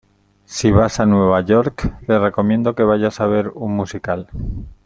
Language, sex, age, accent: Spanish, male, 60-69, España: Centro-Sur peninsular (Madrid, Toledo, Castilla-La Mancha)